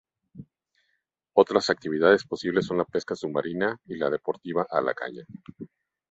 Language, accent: Spanish, México